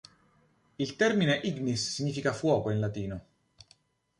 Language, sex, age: Italian, male, 40-49